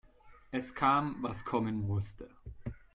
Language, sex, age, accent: German, male, 30-39, Deutschland Deutsch